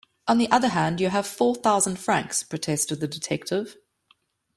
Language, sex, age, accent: English, female, 30-39, Southern African (South Africa, Zimbabwe, Namibia)